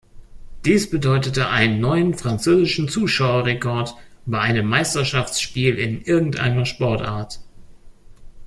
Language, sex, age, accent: German, male, 30-39, Deutschland Deutsch